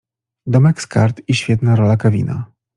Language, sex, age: Polish, male, 40-49